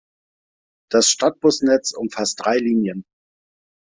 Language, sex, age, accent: German, male, 40-49, Deutschland Deutsch